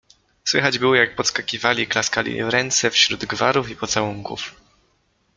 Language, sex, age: Polish, male, 19-29